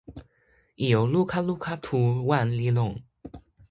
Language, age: Toki Pona, under 19